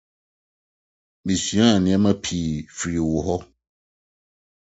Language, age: Akan, 60-69